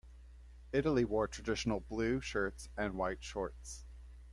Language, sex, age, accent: English, male, 30-39, United States English